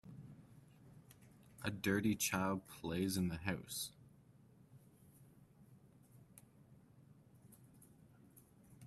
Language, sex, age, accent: English, male, 19-29, Canadian English